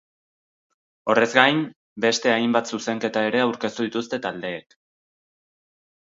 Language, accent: Basque, Erdialdekoa edo Nafarra (Gipuzkoa, Nafarroa)